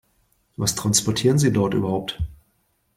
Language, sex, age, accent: German, male, 50-59, Deutschland Deutsch